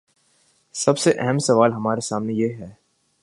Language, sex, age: Urdu, male, 19-29